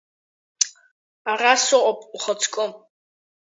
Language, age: Abkhazian, under 19